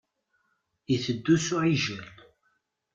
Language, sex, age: Kabyle, male, 19-29